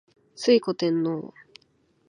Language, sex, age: Japanese, female, 19-29